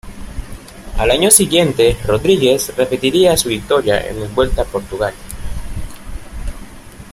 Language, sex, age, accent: Spanish, male, 19-29, México